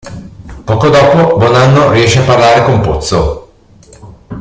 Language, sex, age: Italian, male, 50-59